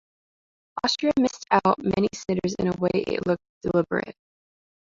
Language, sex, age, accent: English, female, 19-29, United States English